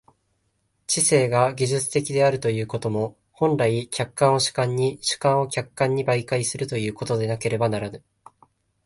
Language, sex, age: Japanese, male, 19-29